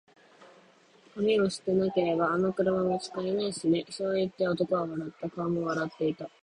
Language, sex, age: Japanese, female, under 19